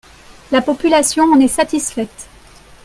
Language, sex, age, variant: French, female, 19-29, Français de métropole